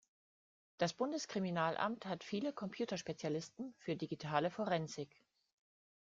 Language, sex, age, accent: German, female, 40-49, Deutschland Deutsch